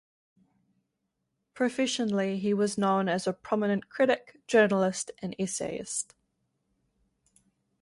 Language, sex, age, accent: English, female, 19-29, New Zealand English